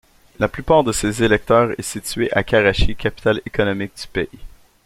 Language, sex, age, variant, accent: French, male, 30-39, Français d'Amérique du Nord, Français du Canada